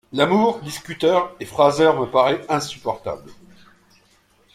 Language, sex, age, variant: French, male, 40-49, Français de métropole